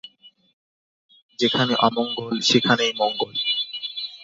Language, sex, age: Bengali, male, 19-29